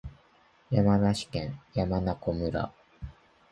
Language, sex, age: Japanese, male, 19-29